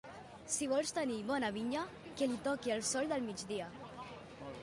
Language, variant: Catalan, Central